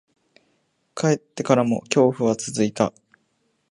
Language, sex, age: Japanese, male, 19-29